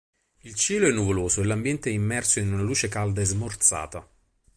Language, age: Italian, 30-39